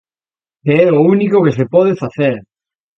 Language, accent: Galician, Atlántico (seseo e gheada)